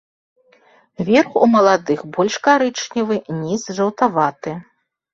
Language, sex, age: Belarusian, female, 50-59